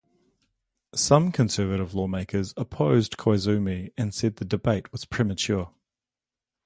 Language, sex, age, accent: English, male, 40-49, New Zealand English